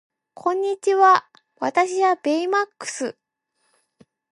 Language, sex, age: Japanese, female, 19-29